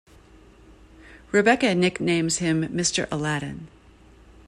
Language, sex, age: English, female, 50-59